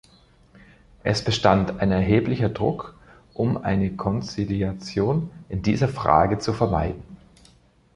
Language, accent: German, Österreichisches Deutsch